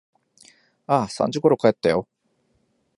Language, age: Japanese, 19-29